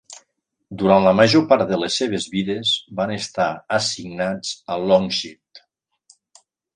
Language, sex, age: Catalan, male, 60-69